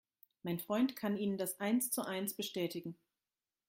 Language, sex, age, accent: German, female, 40-49, Deutschland Deutsch